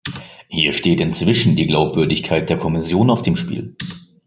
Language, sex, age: German, male, 19-29